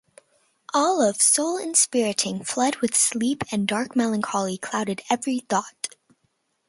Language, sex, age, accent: English, female, under 19, United States English